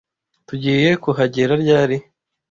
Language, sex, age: Kinyarwanda, male, 19-29